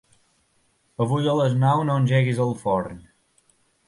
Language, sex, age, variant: Catalan, male, 19-29, Balear